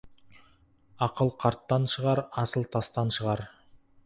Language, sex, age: Kazakh, male, 19-29